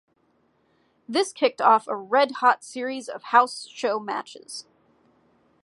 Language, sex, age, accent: English, female, 19-29, United States English